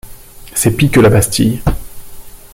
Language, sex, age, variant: French, male, 30-39, Français de métropole